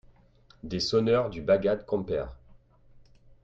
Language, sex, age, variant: French, male, 30-39, Français de métropole